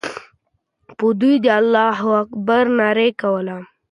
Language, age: Pashto, under 19